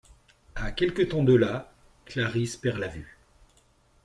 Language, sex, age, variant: French, male, 40-49, Français de métropole